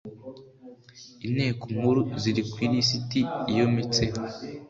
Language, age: Kinyarwanda, under 19